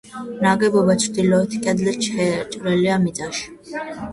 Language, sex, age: Georgian, female, under 19